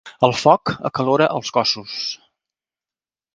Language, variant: Catalan, Central